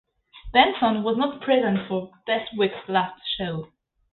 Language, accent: English, England English